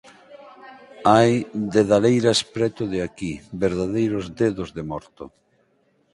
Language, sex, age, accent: Galician, male, 50-59, Normativo (estándar)